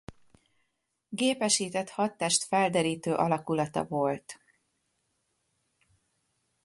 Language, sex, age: Hungarian, female, 50-59